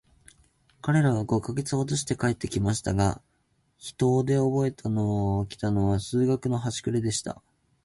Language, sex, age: Japanese, male, 19-29